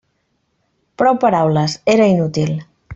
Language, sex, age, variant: Catalan, female, 30-39, Central